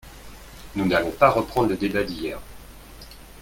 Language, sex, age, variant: French, male, 30-39, Français de métropole